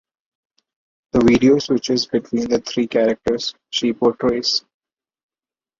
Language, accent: English, India and South Asia (India, Pakistan, Sri Lanka)